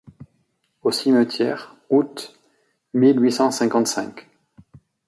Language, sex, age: French, male, 40-49